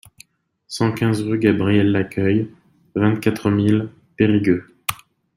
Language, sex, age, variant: French, male, 30-39, Français de métropole